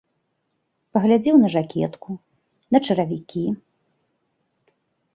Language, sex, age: Belarusian, female, 40-49